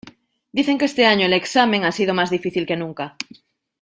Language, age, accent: Spanish, 30-39, España: Norte peninsular (Asturias, Castilla y León, Cantabria, País Vasco, Navarra, Aragón, La Rioja, Guadalajara, Cuenca)